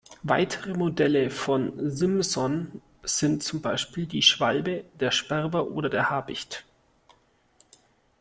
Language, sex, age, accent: German, male, 19-29, Deutschland Deutsch